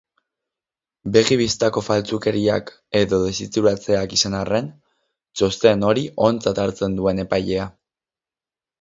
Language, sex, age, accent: Basque, male, 19-29, Mendebalekoa (Araba, Bizkaia, Gipuzkoako mendebaleko herri batzuk)